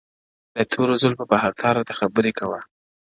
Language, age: Pashto, 19-29